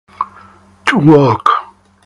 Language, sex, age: English, male, 60-69